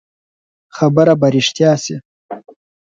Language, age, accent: Pashto, 19-29, کندهارۍ لهجه